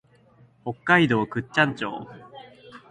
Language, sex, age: Japanese, male, 19-29